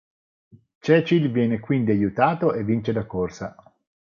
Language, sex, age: Italian, male, 40-49